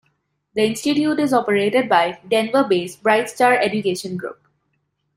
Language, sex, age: English, female, 19-29